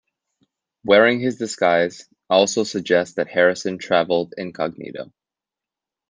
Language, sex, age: English, male, 30-39